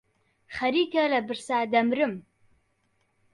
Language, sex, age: Central Kurdish, male, 40-49